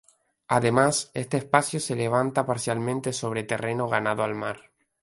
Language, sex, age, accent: Spanish, male, 19-29, España: Islas Canarias